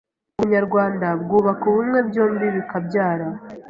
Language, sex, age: Kinyarwanda, female, 19-29